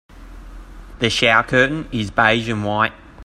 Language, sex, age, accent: English, male, 19-29, Australian English